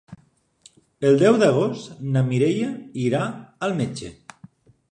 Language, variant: Catalan, Nord-Occidental